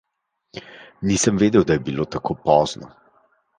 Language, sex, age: Slovenian, male, 40-49